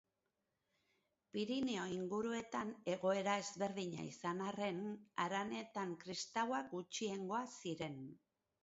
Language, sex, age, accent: Basque, female, 50-59, Erdialdekoa edo Nafarra (Gipuzkoa, Nafarroa)